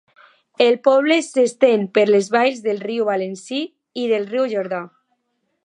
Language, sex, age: Catalan, female, under 19